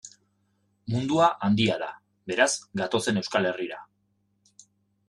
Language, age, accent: Basque, 40-49, Erdialdekoa edo Nafarra (Gipuzkoa, Nafarroa)